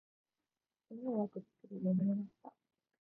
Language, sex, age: Japanese, female, 19-29